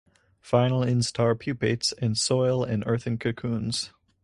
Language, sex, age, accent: English, male, under 19, United States English